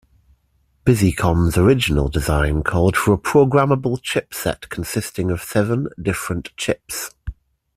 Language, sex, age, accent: English, male, 30-39, England English